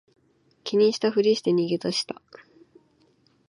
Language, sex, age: Japanese, female, 19-29